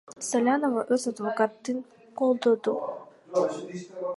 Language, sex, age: Kyrgyz, female, under 19